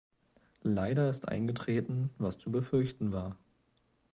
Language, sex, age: German, male, 19-29